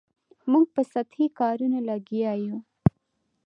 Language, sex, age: Pashto, female, 19-29